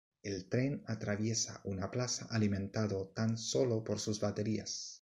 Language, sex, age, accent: Spanish, male, 19-29, Chileno: Chile, Cuyo